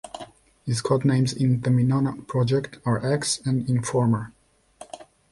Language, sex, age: English, male, 30-39